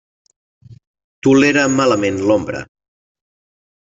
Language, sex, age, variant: Catalan, male, 40-49, Central